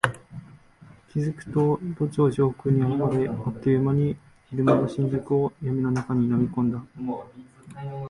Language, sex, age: Japanese, male, 19-29